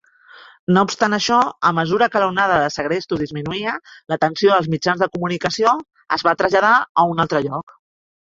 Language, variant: Catalan, Central